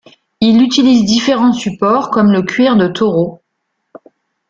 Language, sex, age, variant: French, female, 40-49, Français de métropole